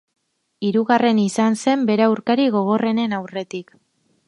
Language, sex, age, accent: Basque, female, 19-29, Mendebalekoa (Araba, Bizkaia, Gipuzkoako mendebaleko herri batzuk)